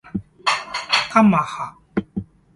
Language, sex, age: Japanese, male, 30-39